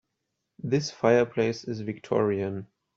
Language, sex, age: English, male, 30-39